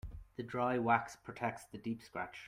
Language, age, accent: English, 30-39, Irish English